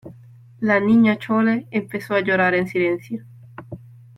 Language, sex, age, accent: Spanish, female, 19-29, Rioplatense: Argentina, Uruguay, este de Bolivia, Paraguay